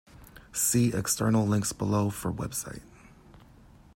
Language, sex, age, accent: English, male, 30-39, United States English